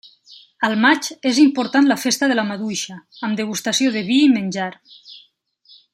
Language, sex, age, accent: Catalan, female, 30-39, valencià